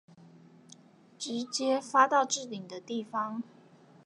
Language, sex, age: Chinese, female, 19-29